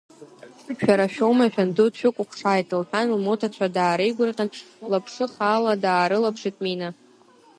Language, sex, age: Abkhazian, female, under 19